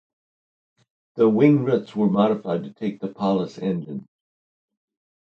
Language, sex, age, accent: English, male, 60-69, United States English